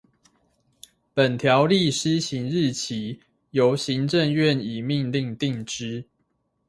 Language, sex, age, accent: Chinese, male, 19-29, 出生地：臺北市